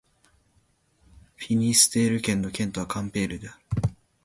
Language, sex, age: Japanese, male, 19-29